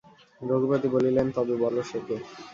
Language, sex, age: Bengali, male, 19-29